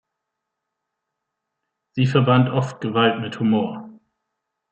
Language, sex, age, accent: German, male, 30-39, Deutschland Deutsch